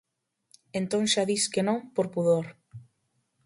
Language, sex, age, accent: Galician, female, 19-29, Normativo (estándar)